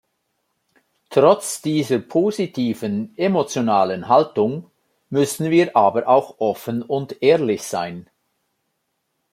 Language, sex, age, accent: German, male, 50-59, Schweizerdeutsch